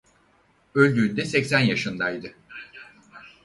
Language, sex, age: Turkish, male, 60-69